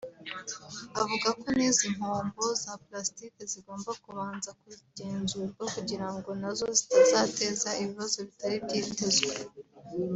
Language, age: Kinyarwanda, 19-29